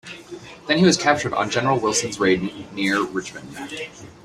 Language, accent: English, United States English